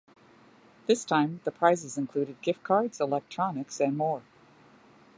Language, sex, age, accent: English, female, 60-69, United States English